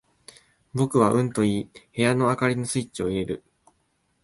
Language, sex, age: Japanese, male, 19-29